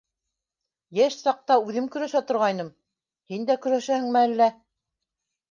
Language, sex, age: Bashkir, female, 60-69